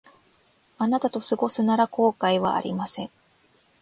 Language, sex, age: Japanese, female, 19-29